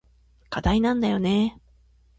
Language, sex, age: Japanese, female, 40-49